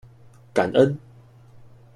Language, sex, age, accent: Chinese, male, 19-29, 出生地：臺北市